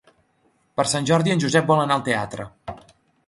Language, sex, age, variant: Catalan, male, 30-39, Central